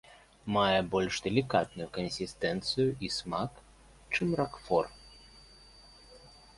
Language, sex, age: Belarusian, male, 19-29